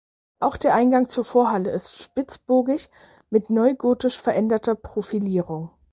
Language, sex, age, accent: German, female, 19-29, Deutschland Deutsch